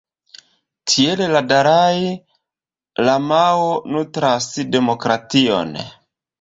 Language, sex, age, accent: Esperanto, male, 30-39, Internacia